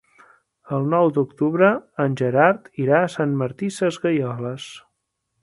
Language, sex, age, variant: Catalan, male, 40-49, Central